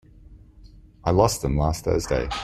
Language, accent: English, Australian English